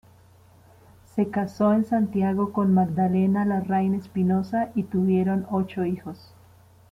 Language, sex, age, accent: Spanish, female, 40-49, Andino-Pacífico: Colombia, Perú, Ecuador, oeste de Bolivia y Venezuela andina